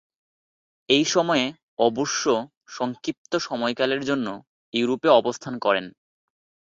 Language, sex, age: Bengali, male, 19-29